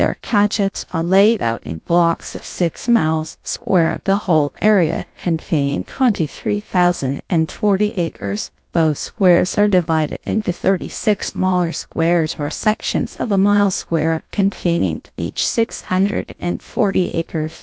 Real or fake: fake